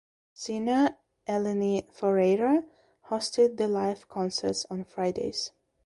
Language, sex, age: English, female, 19-29